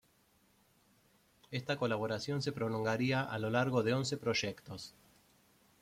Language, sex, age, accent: Spanish, male, 30-39, Rioplatense: Argentina, Uruguay, este de Bolivia, Paraguay